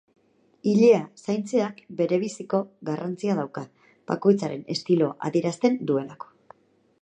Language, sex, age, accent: Basque, female, 40-49, Erdialdekoa edo Nafarra (Gipuzkoa, Nafarroa)